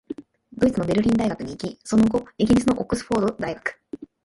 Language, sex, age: Japanese, male, 19-29